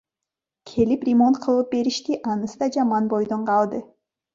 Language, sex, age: Kyrgyz, female, 30-39